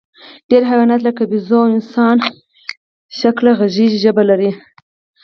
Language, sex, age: Pashto, female, 19-29